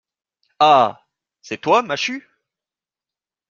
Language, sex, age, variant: French, male, 19-29, Français de métropole